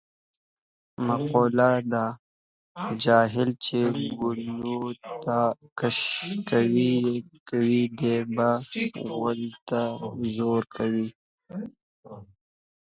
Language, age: Pashto, 19-29